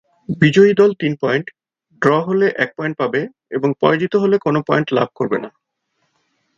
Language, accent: Bengali, Native